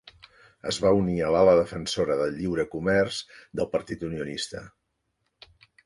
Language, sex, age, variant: Catalan, male, 60-69, Central